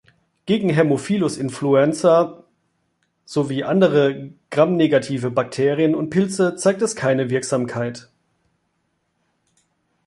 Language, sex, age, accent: German, male, 30-39, Deutschland Deutsch